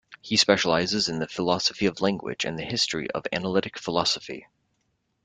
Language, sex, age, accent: English, male, 30-39, United States English